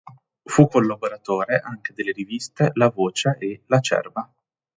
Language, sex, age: Italian, male, 19-29